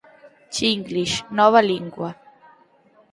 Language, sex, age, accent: Galician, female, 19-29, Central (gheada)